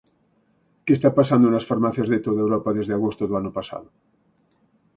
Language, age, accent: Galician, 50-59, Central (gheada)